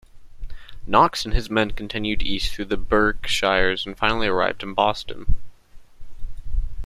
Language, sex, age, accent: English, male, under 19, United States English